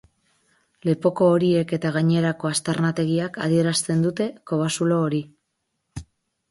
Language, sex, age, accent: Basque, female, 40-49, Mendebalekoa (Araba, Bizkaia, Gipuzkoako mendebaleko herri batzuk)